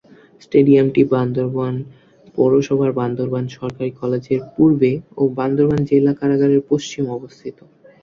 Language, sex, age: Bengali, male, under 19